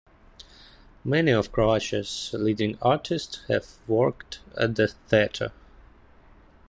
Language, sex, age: English, male, 19-29